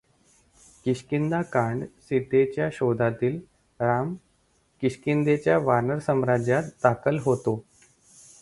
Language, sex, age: Marathi, male, 30-39